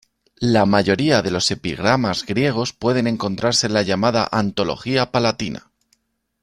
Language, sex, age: Spanish, male, 40-49